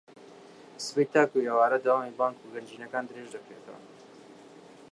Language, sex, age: Central Kurdish, male, 19-29